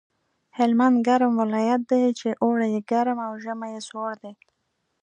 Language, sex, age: Pashto, female, 19-29